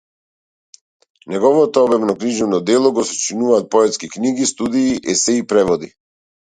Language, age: Macedonian, 40-49